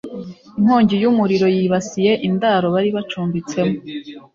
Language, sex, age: Kinyarwanda, female, 19-29